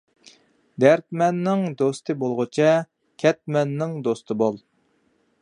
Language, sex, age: Uyghur, male, 30-39